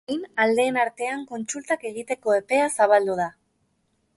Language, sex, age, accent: Basque, female, 30-39, Erdialdekoa edo Nafarra (Gipuzkoa, Nafarroa)